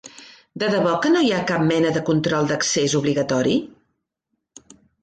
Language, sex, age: Catalan, female, 60-69